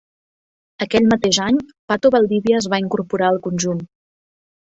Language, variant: Catalan, Central